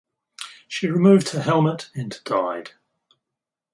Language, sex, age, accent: English, male, 60-69, Australian English